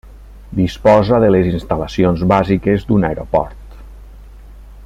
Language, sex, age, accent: Catalan, male, 40-49, valencià